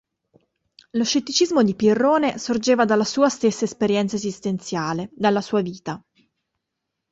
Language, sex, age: Italian, female, 30-39